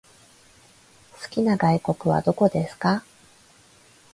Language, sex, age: Japanese, female, 30-39